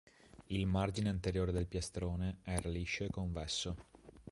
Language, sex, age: Italian, male, 30-39